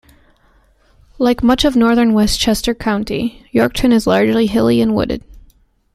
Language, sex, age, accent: English, female, 19-29, United States English